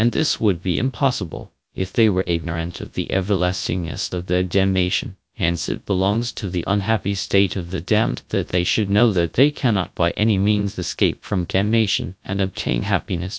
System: TTS, GradTTS